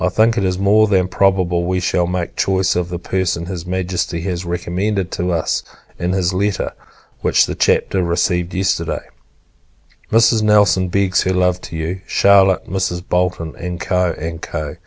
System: none